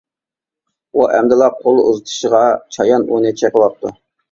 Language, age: Uyghur, 30-39